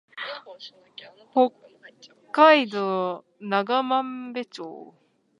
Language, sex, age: Japanese, female, 19-29